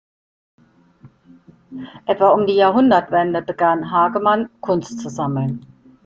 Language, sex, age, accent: German, female, 50-59, Deutschland Deutsch